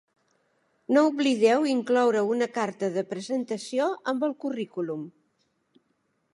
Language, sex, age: Catalan, female, 70-79